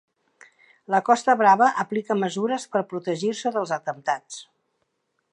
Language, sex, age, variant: Catalan, female, 70-79, Central